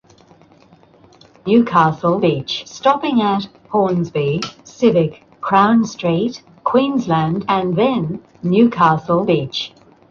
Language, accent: English, Australian English